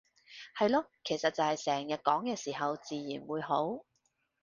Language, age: Cantonese, 30-39